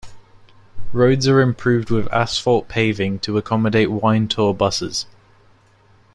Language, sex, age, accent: English, male, under 19, England English